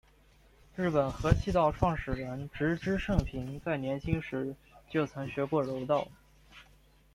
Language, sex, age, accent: Chinese, male, 19-29, 出生地：江苏省